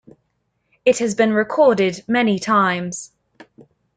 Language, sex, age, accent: English, female, under 19, England English